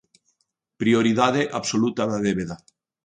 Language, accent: Galician, Central (gheada)